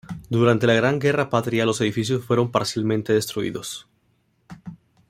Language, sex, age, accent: Spanish, male, 19-29, México